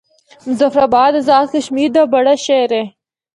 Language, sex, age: Northern Hindko, female, 19-29